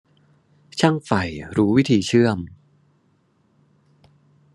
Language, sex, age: Thai, male, 19-29